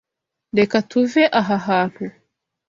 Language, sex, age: Kinyarwanda, female, 19-29